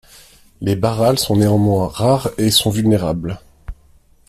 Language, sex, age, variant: French, male, 19-29, Français de métropole